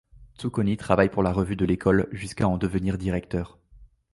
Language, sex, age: French, male, 19-29